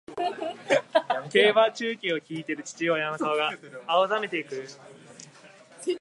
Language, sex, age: Japanese, male, 19-29